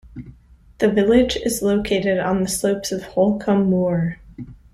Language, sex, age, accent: English, female, 19-29, United States English